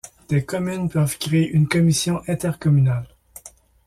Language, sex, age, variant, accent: French, male, 40-49, Français d'Amérique du Nord, Français du Canada